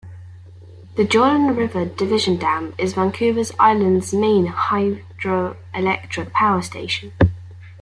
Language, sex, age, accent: English, female, under 19, England English